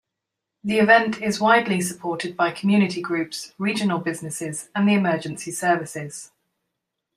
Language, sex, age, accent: English, female, 40-49, England English